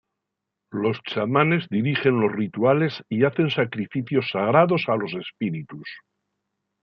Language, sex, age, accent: Spanish, male, 70-79, España: Norte peninsular (Asturias, Castilla y León, Cantabria, País Vasco, Navarra, Aragón, La Rioja, Guadalajara, Cuenca)